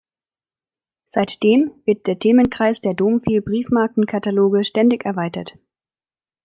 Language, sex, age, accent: German, female, 19-29, Deutschland Deutsch